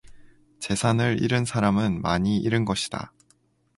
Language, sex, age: Korean, male, 19-29